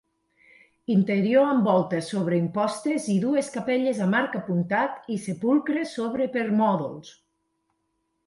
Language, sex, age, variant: Catalan, female, 40-49, Nord-Occidental